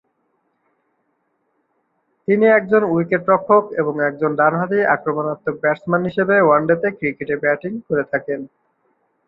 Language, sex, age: Bengali, male, 19-29